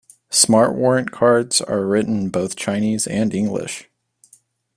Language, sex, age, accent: English, male, under 19, United States English